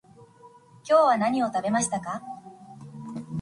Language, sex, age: Japanese, female, 19-29